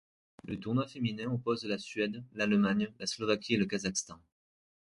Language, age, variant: French, 30-39, Français de métropole